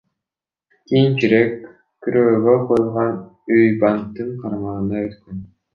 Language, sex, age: Kyrgyz, male, 19-29